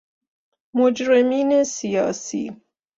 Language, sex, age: Persian, female, 30-39